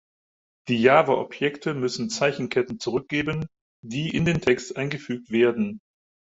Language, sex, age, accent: German, male, 50-59, Deutschland Deutsch